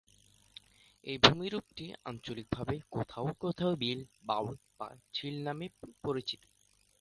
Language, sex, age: Bengali, male, under 19